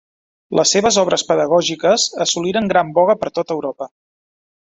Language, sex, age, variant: Catalan, male, 30-39, Central